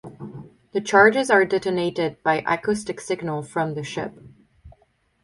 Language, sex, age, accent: English, female, 19-29, United States English